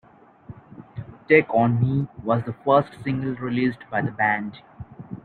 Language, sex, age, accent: English, male, 19-29, England English